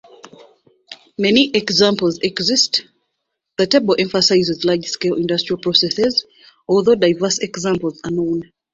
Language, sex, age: English, female, 30-39